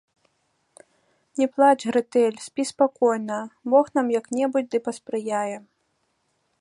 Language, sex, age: Belarusian, female, 19-29